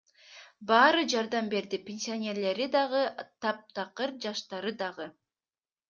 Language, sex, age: Kyrgyz, female, 19-29